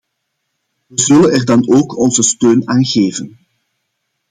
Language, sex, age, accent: Dutch, male, 40-49, Belgisch Nederlands